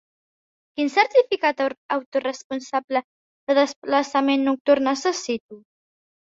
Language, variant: Catalan, Central